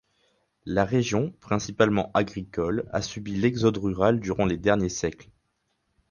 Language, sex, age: French, male, 19-29